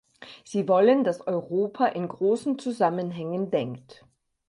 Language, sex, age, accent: German, female, 50-59, Deutschland Deutsch